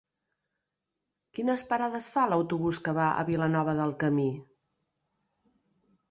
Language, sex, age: Catalan, female, 40-49